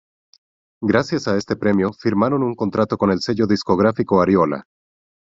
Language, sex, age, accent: Spanish, male, 30-39, México